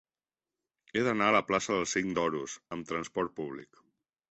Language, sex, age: Catalan, male, 30-39